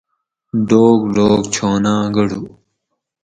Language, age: Gawri, 19-29